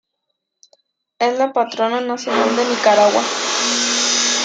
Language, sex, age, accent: Spanish, female, 19-29, México